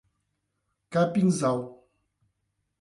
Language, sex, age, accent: Portuguese, male, 19-29, Paulista